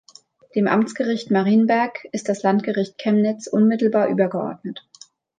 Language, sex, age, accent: German, female, 19-29, Deutschland Deutsch